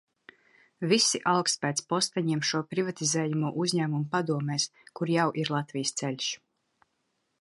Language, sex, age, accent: Latvian, female, 30-39, bez akcenta